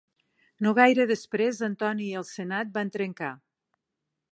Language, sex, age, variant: Catalan, female, 50-59, Nord-Occidental